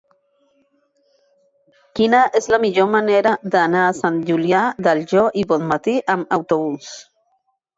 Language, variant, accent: Catalan, Central, central